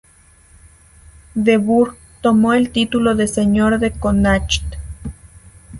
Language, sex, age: Spanish, female, under 19